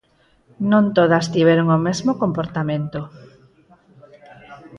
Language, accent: Galician, Normativo (estándar)